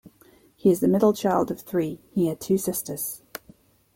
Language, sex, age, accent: English, female, 40-49, England English